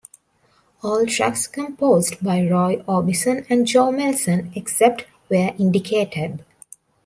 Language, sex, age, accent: English, female, 19-29, India and South Asia (India, Pakistan, Sri Lanka)